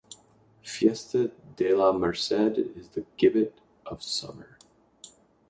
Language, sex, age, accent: English, male, 19-29, United States English